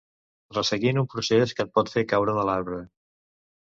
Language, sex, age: Catalan, male, 60-69